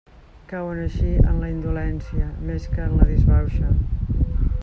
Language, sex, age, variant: Catalan, female, 50-59, Central